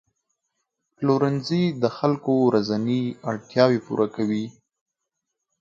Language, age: Pashto, 19-29